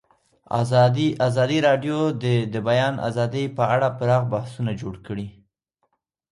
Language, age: Pashto, 19-29